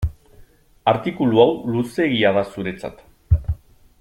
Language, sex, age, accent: Basque, male, 50-59, Mendebalekoa (Araba, Bizkaia, Gipuzkoako mendebaleko herri batzuk)